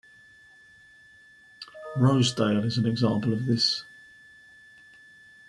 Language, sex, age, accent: English, male, 50-59, England English